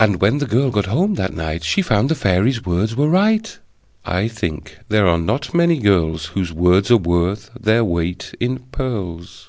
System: none